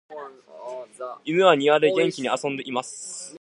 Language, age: Japanese, 19-29